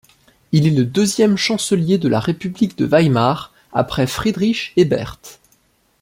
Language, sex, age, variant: French, male, 19-29, Français de métropole